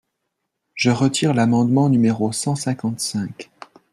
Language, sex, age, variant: French, male, 40-49, Français de métropole